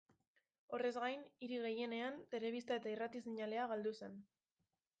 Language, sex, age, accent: Basque, female, 19-29, Mendebalekoa (Araba, Bizkaia, Gipuzkoako mendebaleko herri batzuk)